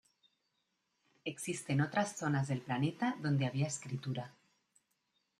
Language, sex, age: Spanish, female, 40-49